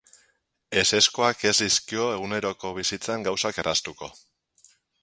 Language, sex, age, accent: Basque, male, 19-29, Mendebalekoa (Araba, Bizkaia, Gipuzkoako mendebaleko herri batzuk)